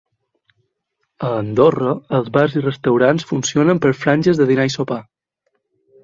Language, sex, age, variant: Catalan, male, 19-29, Balear